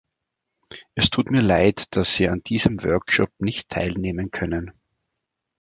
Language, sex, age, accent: German, male, 50-59, Österreichisches Deutsch